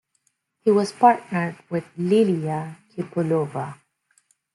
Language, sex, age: English, female, 40-49